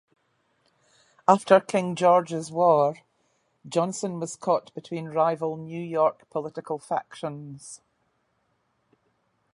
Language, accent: English, Scottish English